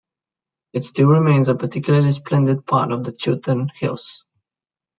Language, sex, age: English, male, 19-29